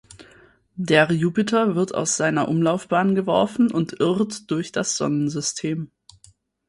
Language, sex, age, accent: German, female, 19-29, Deutschland Deutsch